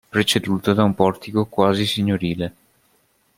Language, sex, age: Italian, male, 19-29